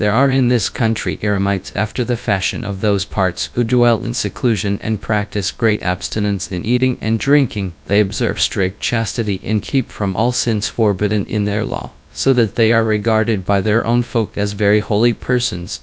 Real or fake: fake